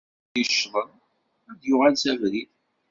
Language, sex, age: Kabyle, male, 50-59